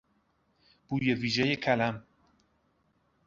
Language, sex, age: Persian, male, 30-39